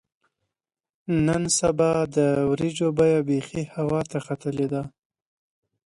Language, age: Pashto, 30-39